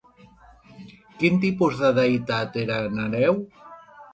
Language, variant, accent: Catalan, Central, central